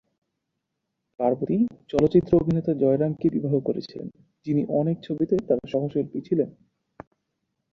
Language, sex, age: Bengali, male, 19-29